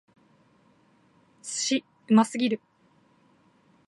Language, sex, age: Japanese, female, 19-29